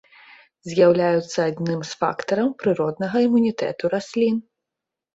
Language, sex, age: Belarusian, female, 30-39